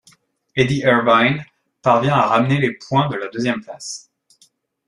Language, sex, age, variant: French, male, 30-39, Français de métropole